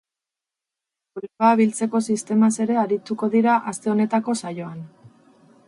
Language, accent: Basque, Erdialdekoa edo Nafarra (Gipuzkoa, Nafarroa)